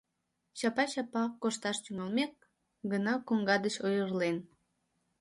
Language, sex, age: Mari, female, under 19